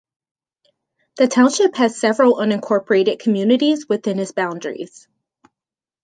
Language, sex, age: English, female, 30-39